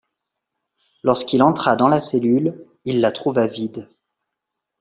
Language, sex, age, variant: French, male, 30-39, Français de métropole